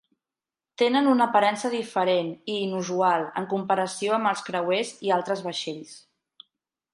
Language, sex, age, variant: Catalan, female, 30-39, Central